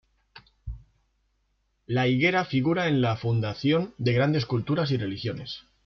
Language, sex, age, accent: Spanish, male, 40-49, España: Centro-Sur peninsular (Madrid, Toledo, Castilla-La Mancha)